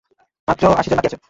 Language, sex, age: Bengali, male, under 19